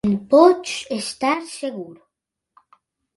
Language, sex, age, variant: Catalan, male, under 19, Central